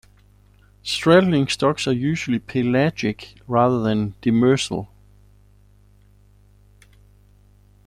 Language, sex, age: English, male, 40-49